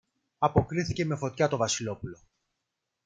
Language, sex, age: Greek, male, 30-39